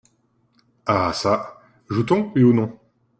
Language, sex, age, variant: French, male, 19-29, Français de métropole